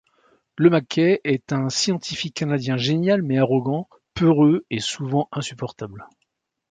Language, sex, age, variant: French, male, 60-69, Français de métropole